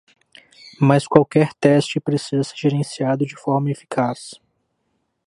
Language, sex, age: Portuguese, male, 19-29